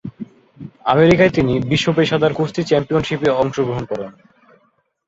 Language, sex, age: Bengali, male, under 19